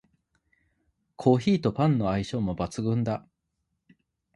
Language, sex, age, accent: Japanese, male, 30-39, 関西弁